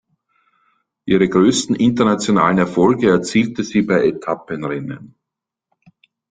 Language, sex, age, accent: German, male, 50-59, Österreichisches Deutsch